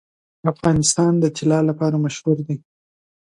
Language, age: Pashto, 30-39